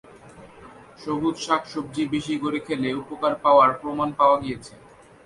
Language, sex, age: Bengali, male, 19-29